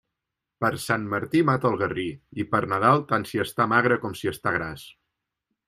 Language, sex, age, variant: Catalan, male, 30-39, Central